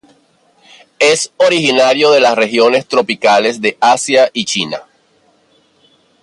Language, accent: Spanish, Caribe: Cuba, Venezuela, Puerto Rico, República Dominicana, Panamá, Colombia caribeña, México caribeño, Costa del golfo de México